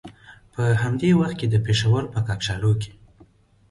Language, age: Pashto, 30-39